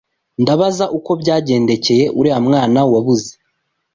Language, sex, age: Kinyarwanda, male, 30-39